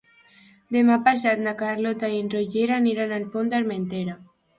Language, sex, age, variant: Catalan, female, under 19, Alacantí